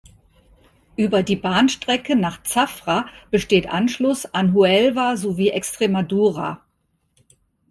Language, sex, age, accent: German, female, 50-59, Deutschland Deutsch